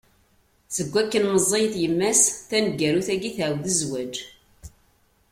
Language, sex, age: Kabyle, female, 80-89